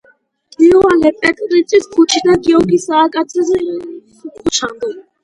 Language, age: Georgian, 30-39